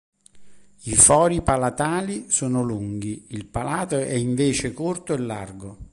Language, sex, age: Italian, male, 60-69